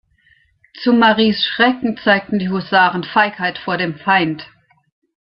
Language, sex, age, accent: German, female, 60-69, Deutschland Deutsch